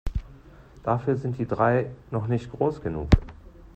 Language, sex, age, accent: German, male, 30-39, Deutschland Deutsch